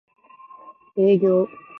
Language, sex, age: Japanese, female, 19-29